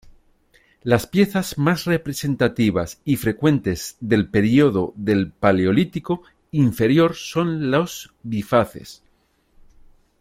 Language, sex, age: Spanish, male, 40-49